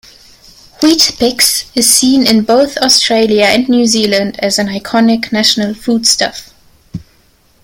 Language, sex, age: English, female, 19-29